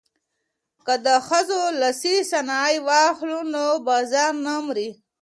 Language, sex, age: Pashto, female, 19-29